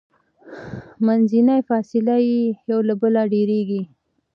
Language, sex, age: Pashto, female, 19-29